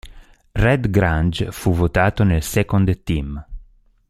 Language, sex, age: Italian, male, 40-49